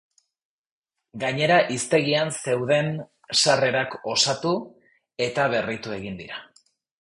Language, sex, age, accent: Basque, male, 19-29, Erdialdekoa edo Nafarra (Gipuzkoa, Nafarroa)